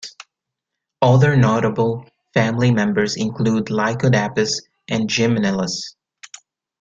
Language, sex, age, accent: English, male, 19-29, United States English